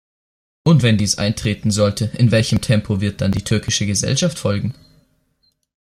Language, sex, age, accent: German, male, 19-29, Österreichisches Deutsch